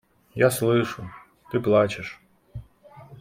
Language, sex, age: Russian, male, 30-39